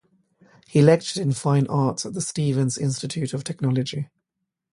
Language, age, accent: English, 19-29, England English; London English